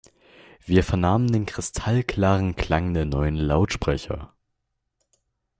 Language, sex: German, male